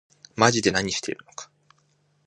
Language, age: Japanese, under 19